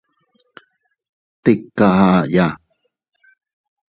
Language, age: Teutila Cuicatec, 30-39